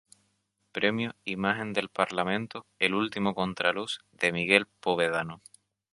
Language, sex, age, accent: Spanish, male, 19-29, España: Islas Canarias